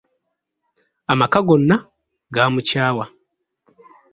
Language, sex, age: Ganda, male, 30-39